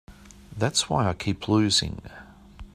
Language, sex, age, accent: English, male, 50-59, Australian English